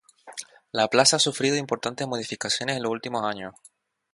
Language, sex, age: Spanish, male, 19-29